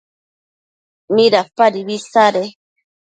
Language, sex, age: Matsés, female, 30-39